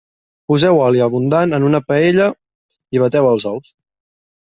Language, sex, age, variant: Catalan, male, 19-29, Central